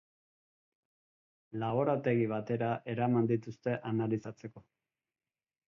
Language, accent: Basque, Erdialdekoa edo Nafarra (Gipuzkoa, Nafarroa)